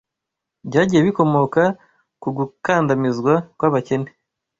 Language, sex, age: Kinyarwanda, male, 19-29